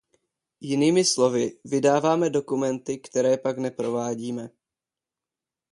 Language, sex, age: Czech, male, 19-29